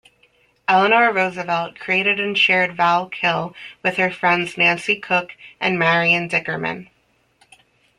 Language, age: English, 30-39